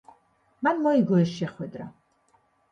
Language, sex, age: Georgian, female, 40-49